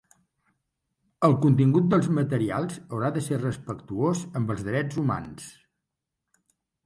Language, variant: Catalan, Central